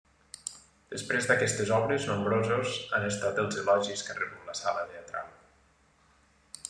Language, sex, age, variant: Catalan, male, 19-29, Nord-Occidental